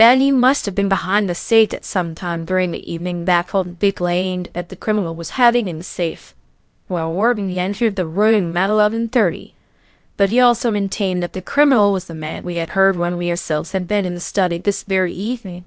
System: TTS, VITS